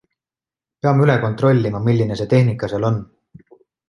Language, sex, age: Estonian, male, 19-29